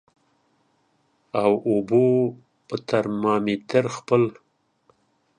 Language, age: Pashto, 60-69